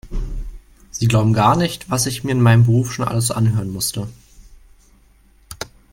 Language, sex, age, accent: German, male, 19-29, Deutschland Deutsch